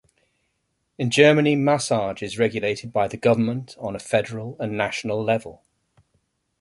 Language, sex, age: English, male, 40-49